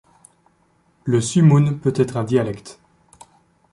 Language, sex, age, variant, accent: French, male, 19-29, Français d'Europe, Français de Belgique